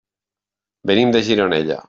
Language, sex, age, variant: Catalan, male, 40-49, Nord-Occidental